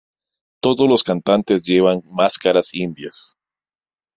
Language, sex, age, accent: Spanish, male, 40-49, América central